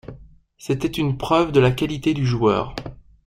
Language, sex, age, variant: French, male, 19-29, Français de métropole